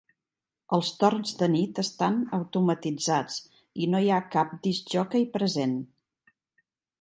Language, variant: Catalan, Central